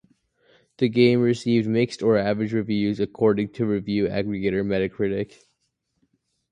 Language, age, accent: English, under 19, United States English